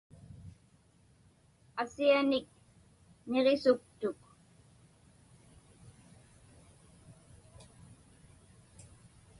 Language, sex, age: Inupiaq, female, 80-89